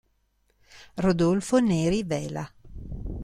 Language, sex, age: Italian, female, 50-59